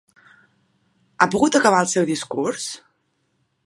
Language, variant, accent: Catalan, Central, central